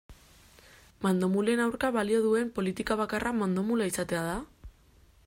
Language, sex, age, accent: Basque, female, 19-29, Mendebalekoa (Araba, Bizkaia, Gipuzkoako mendebaleko herri batzuk)